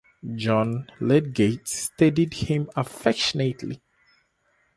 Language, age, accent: English, 19-29, United States English; Southern African (South Africa, Zimbabwe, Namibia)